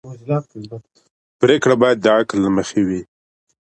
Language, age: Pashto, 19-29